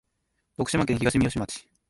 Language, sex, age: Japanese, male, under 19